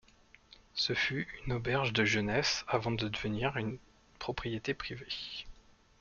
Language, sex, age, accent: French, male, 30-39, Français de l'ouest de la France